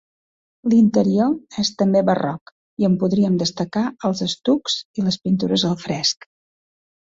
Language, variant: Catalan, Balear